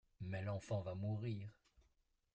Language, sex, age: French, male, 60-69